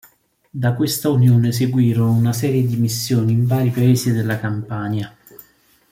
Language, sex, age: Italian, male, 40-49